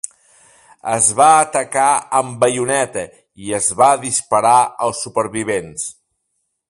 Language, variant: Catalan, Central